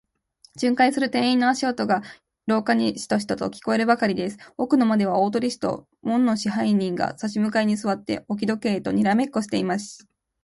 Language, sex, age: Japanese, female, 19-29